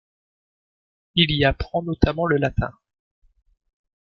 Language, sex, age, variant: French, male, 30-39, Français de métropole